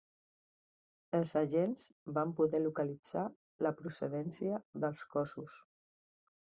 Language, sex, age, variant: Catalan, female, 50-59, Central